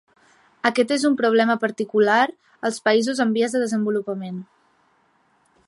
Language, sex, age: Catalan, female, 19-29